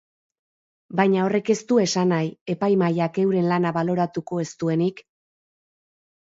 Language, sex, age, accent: Basque, female, 40-49, Erdialdekoa edo Nafarra (Gipuzkoa, Nafarroa)